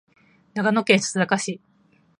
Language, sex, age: Japanese, female, 30-39